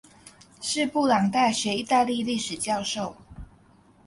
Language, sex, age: Chinese, female, under 19